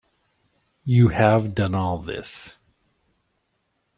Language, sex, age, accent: English, male, 50-59, United States English